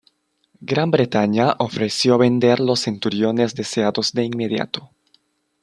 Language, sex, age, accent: Spanish, male, 19-29, Andino-Pacífico: Colombia, Perú, Ecuador, oeste de Bolivia y Venezuela andina